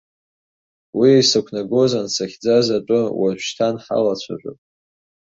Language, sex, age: Abkhazian, male, under 19